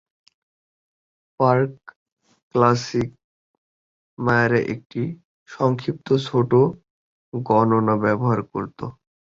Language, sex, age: Bengali, male, 19-29